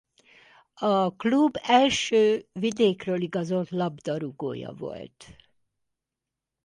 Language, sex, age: Hungarian, female, 70-79